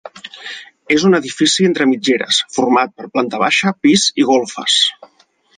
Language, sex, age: Catalan, male, 40-49